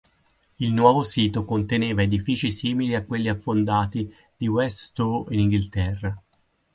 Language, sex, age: Italian, male, 50-59